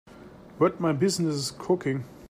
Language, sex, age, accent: English, male, 30-39, United States English